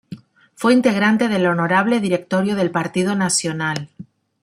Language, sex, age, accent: Spanish, female, 40-49, España: Islas Canarias